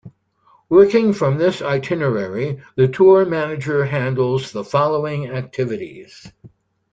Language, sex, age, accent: English, male, 60-69, United States English